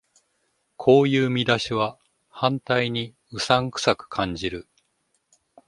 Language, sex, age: Japanese, male, 50-59